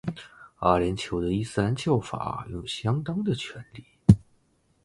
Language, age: Chinese, 19-29